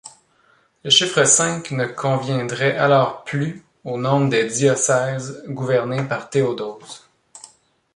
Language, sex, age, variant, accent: French, male, 30-39, Français d'Amérique du Nord, Français du Canada